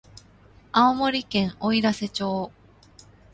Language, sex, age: Japanese, female, 30-39